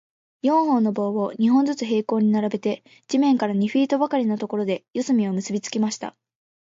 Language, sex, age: Japanese, female, 19-29